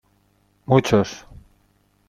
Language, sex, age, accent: Spanish, male, 60-69, España: Centro-Sur peninsular (Madrid, Toledo, Castilla-La Mancha)